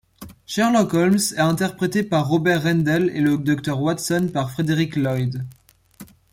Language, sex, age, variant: French, male, under 19, Français de métropole